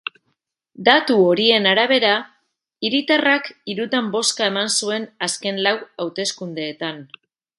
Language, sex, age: Basque, female, 40-49